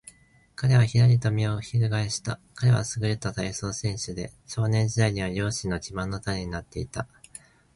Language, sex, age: Japanese, male, 19-29